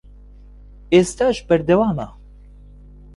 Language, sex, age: Central Kurdish, male, 19-29